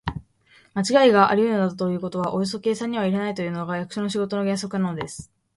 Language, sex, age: Japanese, female, under 19